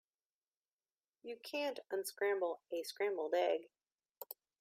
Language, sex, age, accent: English, female, 40-49, United States English